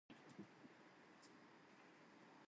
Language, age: English, 19-29